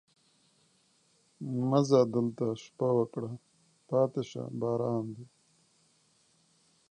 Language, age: English, 30-39